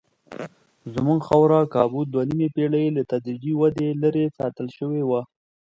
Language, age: Pashto, 30-39